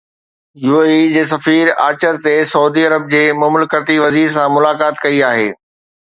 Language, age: Sindhi, 40-49